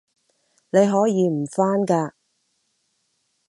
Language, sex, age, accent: Cantonese, female, 30-39, 广州音